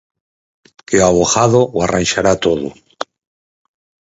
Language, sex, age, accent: Galician, male, 40-49, Central (gheada)